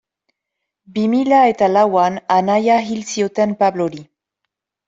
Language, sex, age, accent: Basque, female, 19-29, Nafar-lapurtarra edo Zuberotarra (Lapurdi, Nafarroa Beherea, Zuberoa)